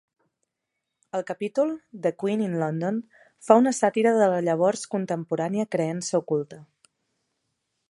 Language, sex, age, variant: Catalan, female, 19-29, Central